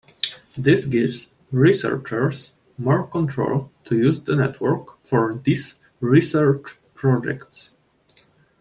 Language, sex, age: English, male, 19-29